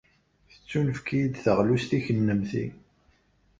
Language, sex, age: Kabyle, male, 30-39